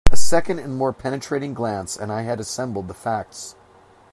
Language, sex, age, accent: English, male, 40-49, United States English